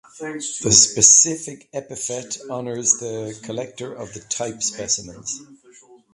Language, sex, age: English, male, 40-49